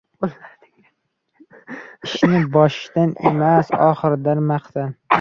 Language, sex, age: Uzbek, male, 19-29